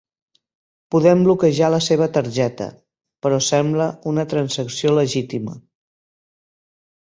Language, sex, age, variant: Catalan, female, 50-59, Central